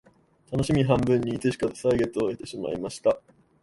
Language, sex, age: Japanese, male, 19-29